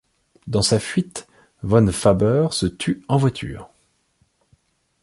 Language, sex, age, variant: French, male, 30-39, Français de métropole